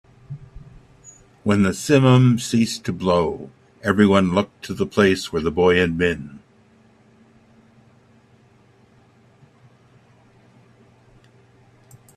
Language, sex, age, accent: English, male, 70-79, Canadian English